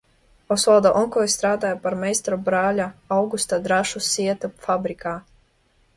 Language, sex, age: Latvian, female, 19-29